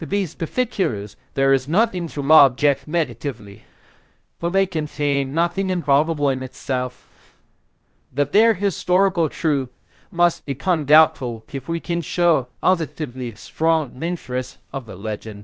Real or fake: fake